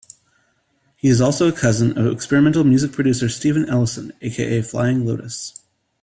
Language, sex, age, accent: English, male, 30-39, United States English